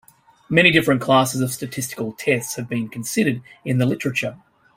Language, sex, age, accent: English, male, 40-49, Australian English